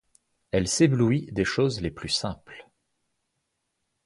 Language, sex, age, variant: French, male, 30-39, Français de métropole